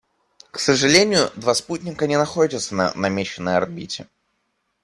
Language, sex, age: Russian, male, 19-29